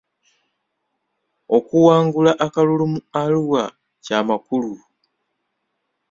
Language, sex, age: Ganda, male, 30-39